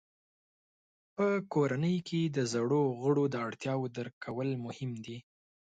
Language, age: Pashto, 19-29